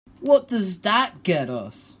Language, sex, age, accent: English, male, under 19, England English